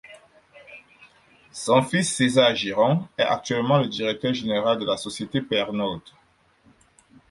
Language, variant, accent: French, Français d'Afrique subsaharienne et des îles africaines, Français du Cameroun